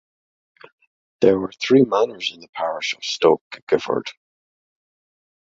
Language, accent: English, Irish English